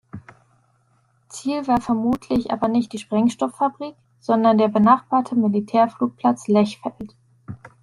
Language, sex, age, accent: German, female, 19-29, Deutschland Deutsch